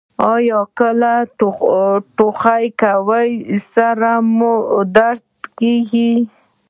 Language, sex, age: Pashto, female, 19-29